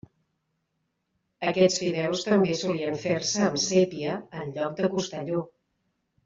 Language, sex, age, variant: Catalan, female, 50-59, Central